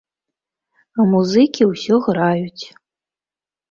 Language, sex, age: Belarusian, female, 30-39